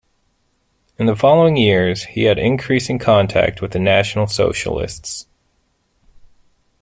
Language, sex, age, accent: English, male, 30-39, United States English